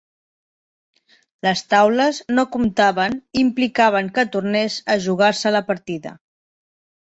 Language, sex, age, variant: Catalan, female, 30-39, Septentrional